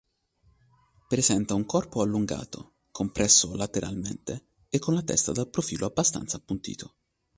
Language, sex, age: Italian, male, 19-29